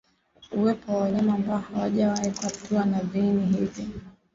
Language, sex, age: Swahili, female, 19-29